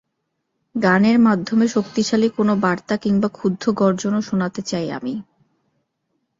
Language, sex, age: Bengali, female, 19-29